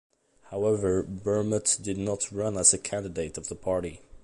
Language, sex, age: English, male, under 19